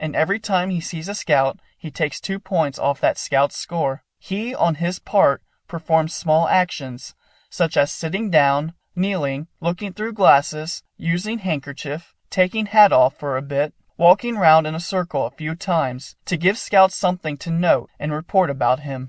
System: none